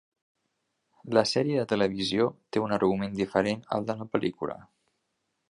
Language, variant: Catalan, Central